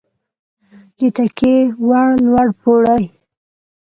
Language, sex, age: Pashto, female, 19-29